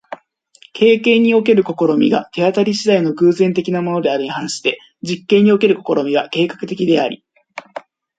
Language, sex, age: Japanese, male, 19-29